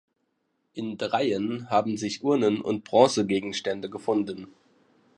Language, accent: German, Deutschland Deutsch